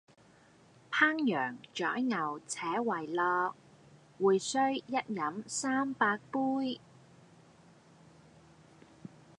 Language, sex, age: Cantonese, female, 30-39